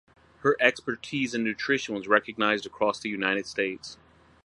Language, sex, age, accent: English, male, 40-49, United States English